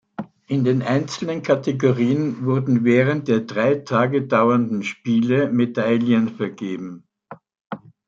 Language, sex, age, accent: German, male, 70-79, Österreichisches Deutsch